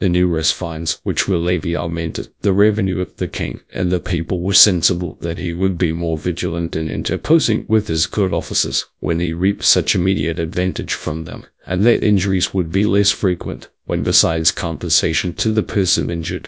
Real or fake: fake